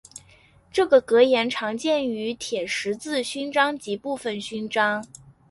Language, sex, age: Chinese, female, 19-29